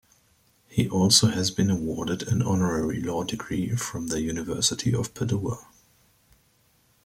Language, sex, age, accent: English, male, 19-29, United States English